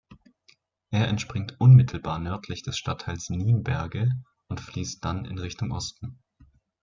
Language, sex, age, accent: German, male, 19-29, Deutschland Deutsch